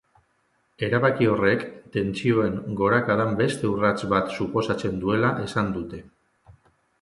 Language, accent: Basque, Mendebalekoa (Araba, Bizkaia, Gipuzkoako mendebaleko herri batzuk)